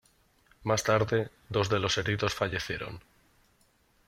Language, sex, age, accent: Spanish, male, 30-39, España: Norte peninsular (Asturias, Castilla y León, Cantabria, País Vasco, Navarra, Aragón, La Rioja, Guadalajara, Cuenca)